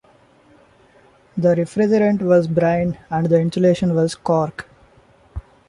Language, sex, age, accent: English, male, 19-29, India and South Asia (India, Pakistan, Sri Lanka)